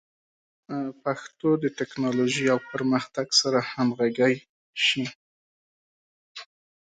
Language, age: Pashto, 19-29